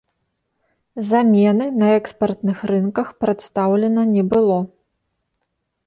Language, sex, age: Belarusian, female, 30-39